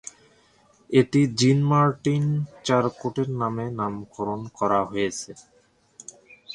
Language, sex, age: Bengali, male, 30-39